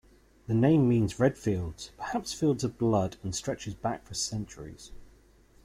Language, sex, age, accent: English, male, 30-39, England English